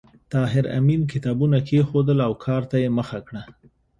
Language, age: Pashto, 30-39